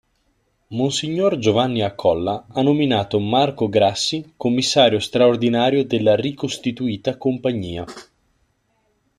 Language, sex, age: Italian, male, 19-29